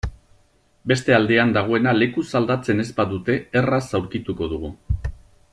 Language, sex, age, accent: Basque, male, 50-59, Mendebalekoa (Araba, Bizkaia, Gipuzkoako mendebaleko herri batzuk)